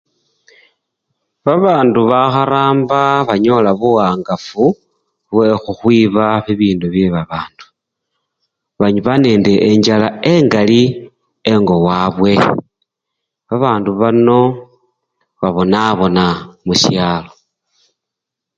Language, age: Luyia, 50-59